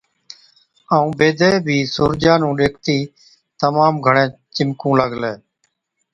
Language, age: Od, 40-49